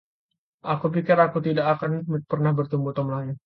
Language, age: Indonesian, 19-29